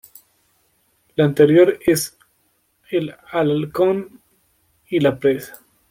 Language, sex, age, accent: Spanish, male, 19-29, Andino-Pacífico: Colombia, Perú, Ecuador, oeste de Bolivia y Venezuela andina